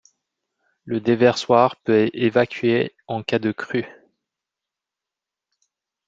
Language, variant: French, Français de métropole